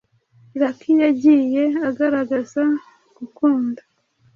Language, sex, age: Kinyarwanda, female, 30-39